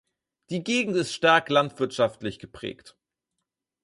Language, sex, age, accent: German, male, 19-29, Deutschland Deutsch